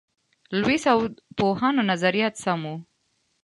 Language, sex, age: Pashto, female, 19-29